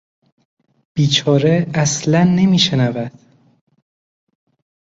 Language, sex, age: Persian, male, 30-39